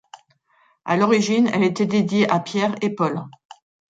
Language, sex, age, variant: French, female, 40-49, Français de métropole